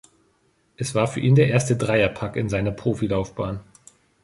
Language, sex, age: German, male, 40-49